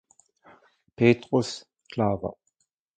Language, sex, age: German, male, 50-59